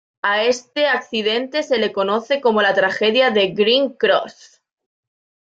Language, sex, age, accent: Spanish, female, 19-29, España: Norte peninsular (Asturias, Castilla y León, Cantabria, País Vasco, Navarra, Aragón, La Rioja, Guadalajara, Cuenca)